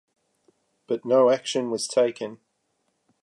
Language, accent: English, Australian English